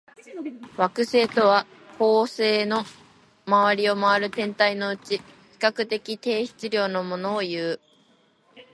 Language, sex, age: Japanese, female, 19-29